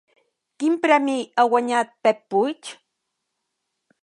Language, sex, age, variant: Catalan, female, 70-79, Central